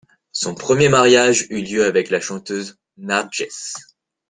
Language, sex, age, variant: French, male, 19-29, Français de métropole